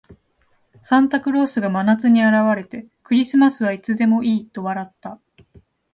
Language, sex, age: Japanese, female, 19-29